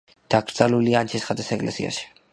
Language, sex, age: Georgian, male, under 19